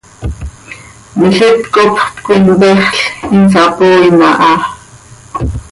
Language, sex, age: Seri, female, 40-49